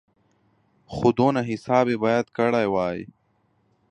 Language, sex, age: Pashto, male, 19-29